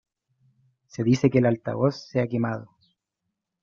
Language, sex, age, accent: Spanish, male, 19-29, Chileno: Chile, Cuyo